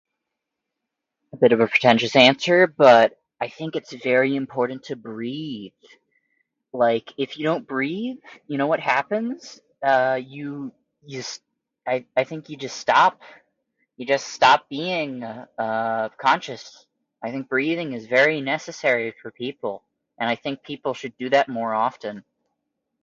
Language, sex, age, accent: English, male, 19-29, United States English